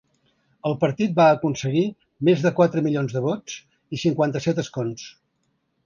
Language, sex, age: Catalan, male, 70-79